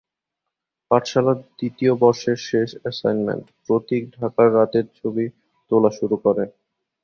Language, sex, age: Bengali, male, 19-29